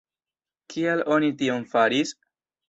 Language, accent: Esperanto, Internacia